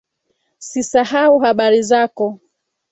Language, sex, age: Swahili, female, 19-29